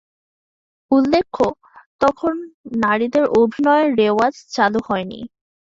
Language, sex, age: Bengali, female, 19-29